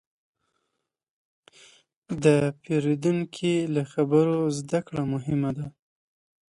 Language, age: Pashto, 30-39